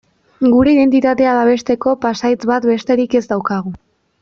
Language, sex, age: Basque, female, 19-29